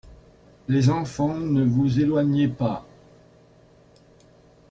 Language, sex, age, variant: French, male, 60-69, Français de métropole